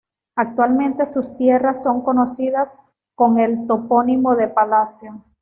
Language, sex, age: Spanish, female, 30-39